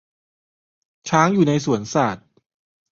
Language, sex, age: Thai, male, 30-39